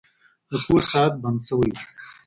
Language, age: Pashto, 40-49